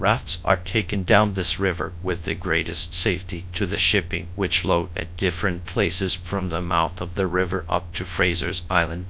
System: TTS, GradTTS